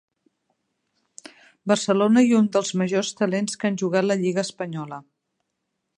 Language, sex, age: Catalan, female, 50-59